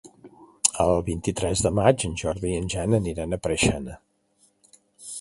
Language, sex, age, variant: Catalan, male, 60-69, Central